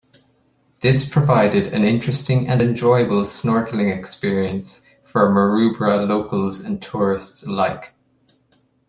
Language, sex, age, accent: English, male, 19-29, Irish English